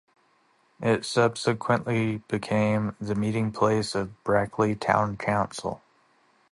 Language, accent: English, United States English